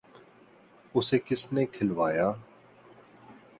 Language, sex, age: Urdu, male, 19-29